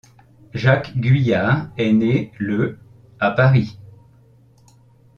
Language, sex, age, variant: French, male, 30-39, Français de métropole